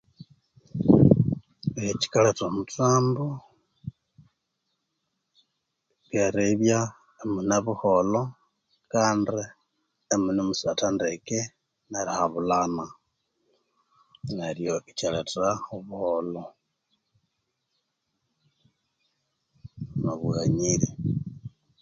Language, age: Konzo, 40-49